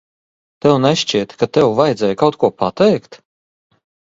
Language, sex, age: Latvian, male, 40-49